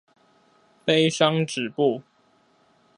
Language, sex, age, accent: Chinese, male, 19-29, 出生地：臺北市; 出生地：新北市